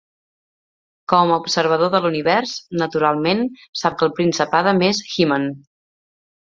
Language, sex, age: Catalan, female, 30-39